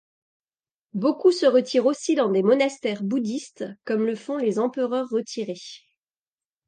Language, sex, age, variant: French, female, 40-49, Français de métropole